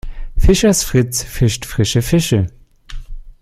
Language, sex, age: German, male, 19-29